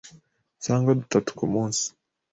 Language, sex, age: Kinyarwanda, male, 19-29